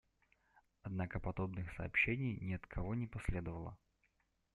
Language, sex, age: Russian, male, 19-29